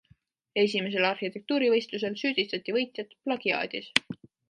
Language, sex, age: Estonian, female, 19-29